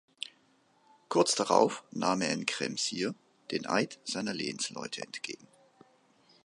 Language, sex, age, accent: German, male, 50-59, Deutschland Deutsch